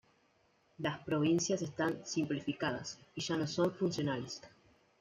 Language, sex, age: Spanish, female, 19-29